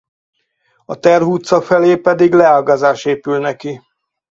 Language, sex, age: Hungarian, male, 60-69